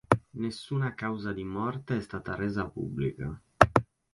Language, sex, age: Italian, male, 19-29